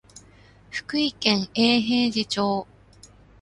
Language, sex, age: Japanese, female, 30-39